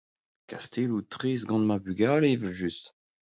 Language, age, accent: Breton, 30-39, Kerneveg